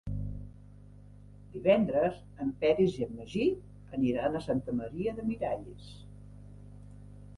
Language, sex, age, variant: Catalan, female, 50-59, Septentrional